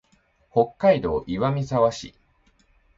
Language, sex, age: Japanese, male, 19-29